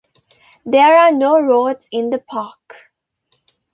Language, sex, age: English, female, 19-29